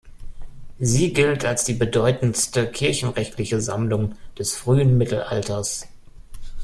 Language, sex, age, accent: German, male, 30-39, Deutschland Deutsch